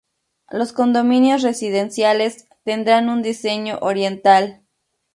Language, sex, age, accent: Spanish, female, 30-39, México